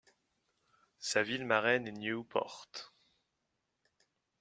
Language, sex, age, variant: French, male, 19-29, Français de métropole